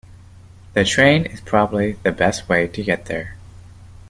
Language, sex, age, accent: English, male, 30-39, United States English